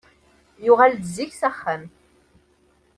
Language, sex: Kabyle, female